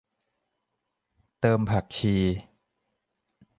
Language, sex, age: Thai, male, 19-29